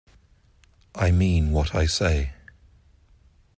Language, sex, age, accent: English, male, 50-59, England English